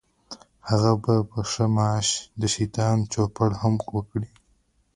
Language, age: Pashto, under 19